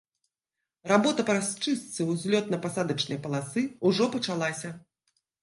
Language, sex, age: Belarusian, female, 40-49